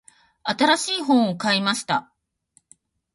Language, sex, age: Japanese, female, 40-49